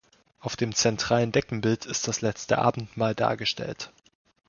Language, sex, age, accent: German, male, under 19, Deutschland Deutsch